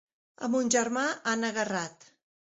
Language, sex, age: Catalan, female, 40-49